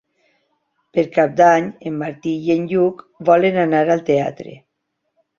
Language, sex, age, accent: Catalan, female, 50-59, valencià